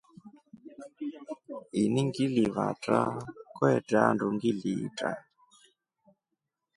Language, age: Rombo, 19-29